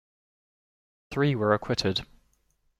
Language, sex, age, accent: English, male, 19-29, England English